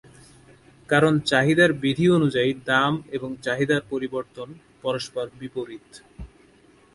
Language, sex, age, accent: Bengali, male, 19-29, Standard Bengali